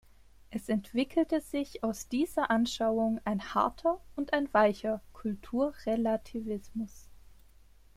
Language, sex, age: German, female, 30-39